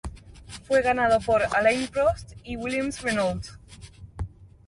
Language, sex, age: Spanish, female, 19-29